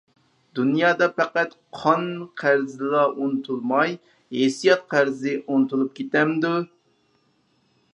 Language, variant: Uyghur, ئۇيغۇر تىلى